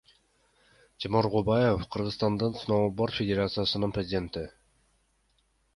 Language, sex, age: Kyrgyz, male, 19-29